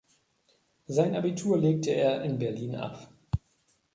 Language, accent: German, Deutschland Deutsch